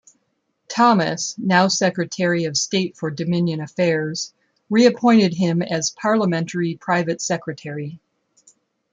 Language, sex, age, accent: English, female, 50-59, United States English